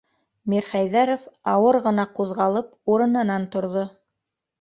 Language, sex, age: Bashkir, female, 50-59